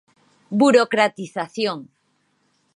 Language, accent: Galician, Normativo (estándar); Neofalante